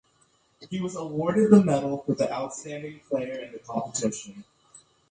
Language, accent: English, United States English